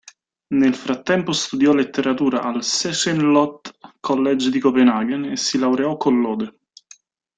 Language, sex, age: Italian, male, 30-39